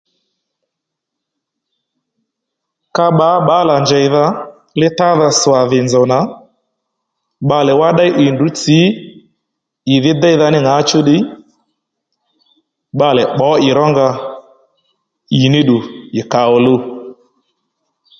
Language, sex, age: Lendu, male, 40-49